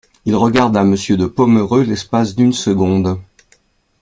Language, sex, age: French, male, 60-69